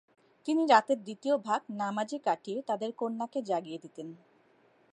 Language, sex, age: Bengali, male, 30-39